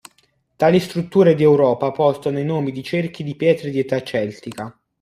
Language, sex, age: Italian, male, under 19